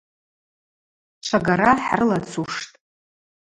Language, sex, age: Abaza, female, 40-49